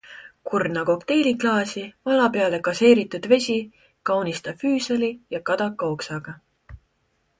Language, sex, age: Estonian, female, 19-29